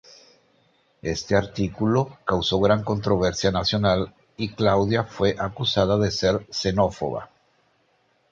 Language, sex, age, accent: Spanish, male, 40-49, Caribe: Cuba, Venezuela, Puerto Rico, República Dominicana, Panamá, Colombia caribeña, México caribeño, Costa del golfo de México